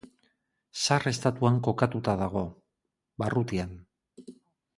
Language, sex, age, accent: Basque, male, 40-49, Erdialdekoa edo Nafarra (Gipuzkoa, Nafarroa)